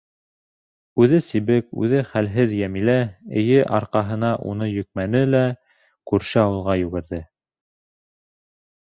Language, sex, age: Bashkir, male, 19-29